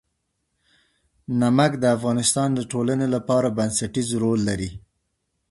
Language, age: Pashto, 30-39